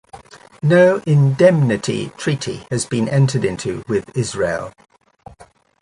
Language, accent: English, England English